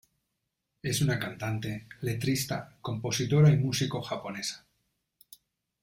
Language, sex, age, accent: Spanish, male, 40-49, España: Centro-Sur peninsular (Madrid, Toledo, Castilla-La Mancha)